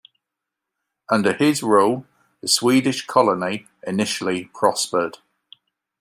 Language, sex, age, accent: English, male, 40-49, England English